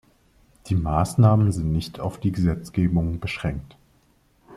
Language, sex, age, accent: German, male, 30-39, Deutschland Deutsch